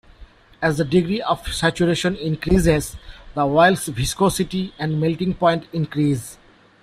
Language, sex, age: English, male, 40-49